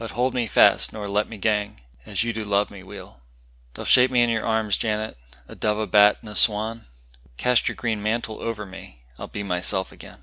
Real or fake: real